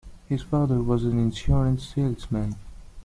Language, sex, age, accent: English, male, under 19, India and South Asia (India, Pakistan, Sri Lanka)